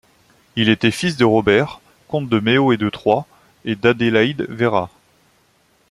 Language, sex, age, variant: French, male, 19-29, Français de métropole